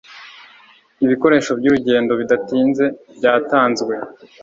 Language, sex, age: Kinyarwanda, male, 19-29